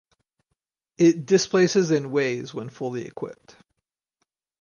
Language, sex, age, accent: English, male, 30-39, United States English